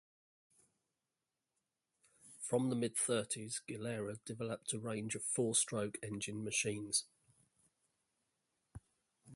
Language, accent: English, England English